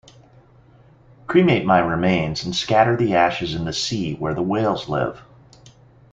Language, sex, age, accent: English, male, 50-59, United States English